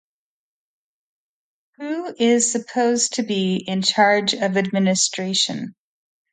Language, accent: English, United States English